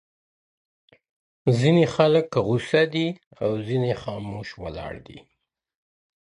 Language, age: Pashto, 50-59